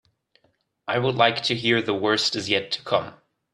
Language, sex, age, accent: English, male, 19-29, United States English